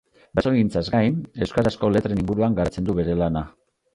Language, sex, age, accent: Basque, male, 50-59, Mendebalekoa (Araba, Bizkaia, Gipuzkoako mendebaleko herri batzuk)